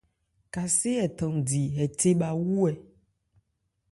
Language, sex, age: Ebrié, female, 30-39